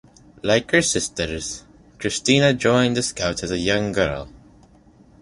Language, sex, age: English, male, 19-29